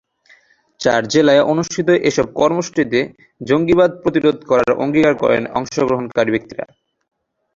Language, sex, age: Bengali, male, 19-29